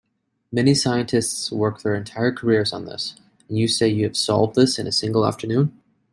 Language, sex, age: English, male, 30-39